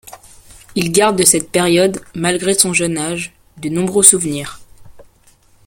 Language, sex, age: French, male, under 19